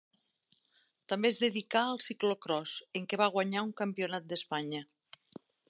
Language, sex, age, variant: Catalan, female, 50-59, Nord-Occidental